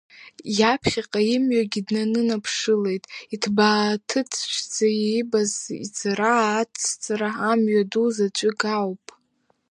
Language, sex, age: Abkhazian, female, under 19